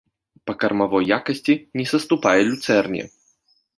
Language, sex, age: Belarusian, male, 19-29